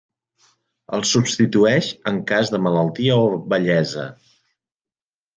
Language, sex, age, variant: Catalan, male, under 19, Central